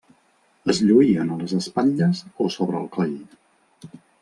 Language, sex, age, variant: Catalan, male, 50-59, Central